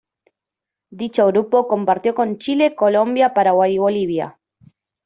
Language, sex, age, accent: Spanish, female, 19-29, Rioplatense: Argentina, Uruguay, este de Bolivia, Paraguay